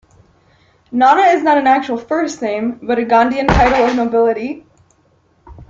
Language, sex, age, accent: English, female, under 19, United States English